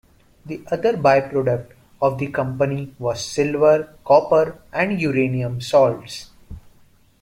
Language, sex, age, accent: English, male, under 19, India and South Asia (India, Pakistan, Sri Lanka)